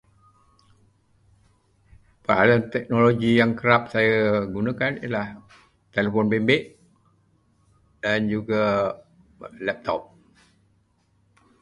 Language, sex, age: Malay, male, 70-79